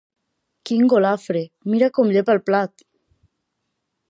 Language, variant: Catalan, Nord-Occidental